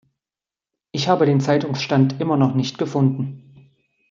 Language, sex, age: German, male, 30-39